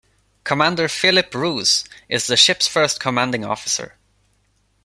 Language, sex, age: English, male, 19-29